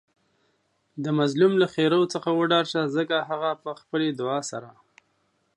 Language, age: Pashto, 19-29